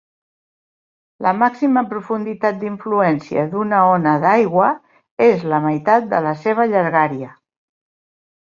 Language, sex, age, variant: Catalan, female, 60-69, Central